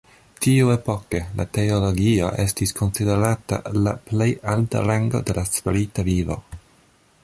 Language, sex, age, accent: Esperanto, male, 30-39, Internacia